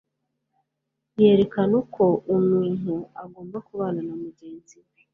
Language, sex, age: Kinyarwanda, female, 19-29